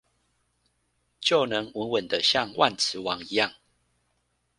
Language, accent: Chinese, 出生地：臺南市